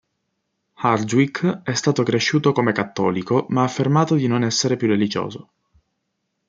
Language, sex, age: Italian, male, 19-29